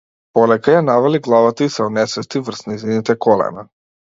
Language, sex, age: Macedonian, male, 19-29